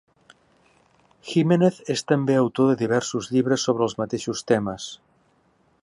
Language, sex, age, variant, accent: Catalan, male, 60-69, Central, central